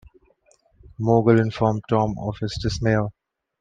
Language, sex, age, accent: English, male, 19-29, India and South Asia (India, Pakistan, Sri Lanka)